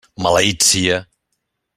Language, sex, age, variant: Catalan, male, 60-69, Central